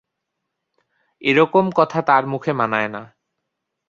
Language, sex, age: Bengali, male, 19-29